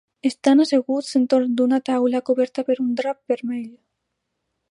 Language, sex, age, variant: Catalan, female, under 19, Alacantí